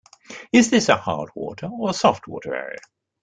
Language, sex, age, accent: English, male, 60-69, England English